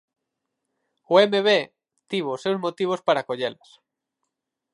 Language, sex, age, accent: Galician, male, 19-29, Central (gheada)